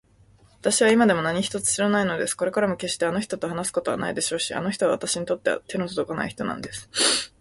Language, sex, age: Japanese, female, 19-29